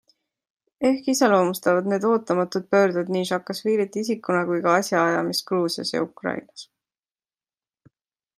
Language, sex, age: Estonian, female, 19-29